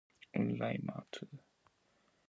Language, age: Seri, 19-29